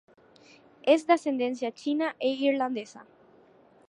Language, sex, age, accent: Spanish, female, under 19, Rioplatense: Argentina, Uruguay, este de Bolivia, Paraguay